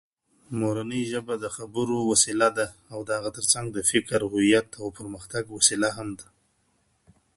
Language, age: Pashto, 40-49